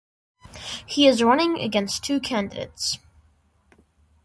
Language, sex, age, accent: English, male, under 19, United States English